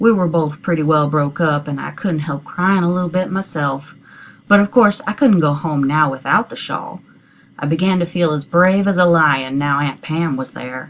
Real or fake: real